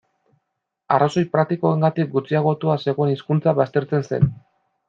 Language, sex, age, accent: Basque, male, 19-29, Mendebalekoa (Araba, Bizkaia, Gipuzkoako mendebaleko herri batzuk)